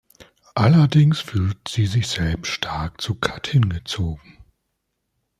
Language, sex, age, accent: German, male, 40-49, Deutschland Deutsch